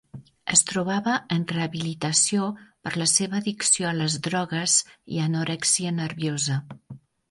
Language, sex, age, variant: Catalan, female, 50-59, Septentrional